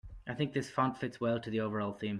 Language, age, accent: English, 30-39, Irish English